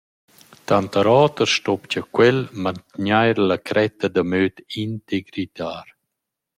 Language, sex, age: Romansh, male, 40-49